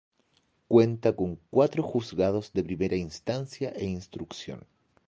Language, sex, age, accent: Spanish, male, 30-39, Chileno: Chile, Cuyo